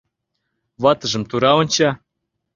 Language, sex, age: Mari, male, 30-39